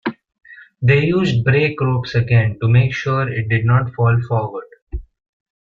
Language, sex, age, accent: English, male, 19-29, India and South Asia (India, Pakistan, Sri Lanka)